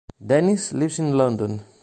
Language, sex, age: English, male, 40-49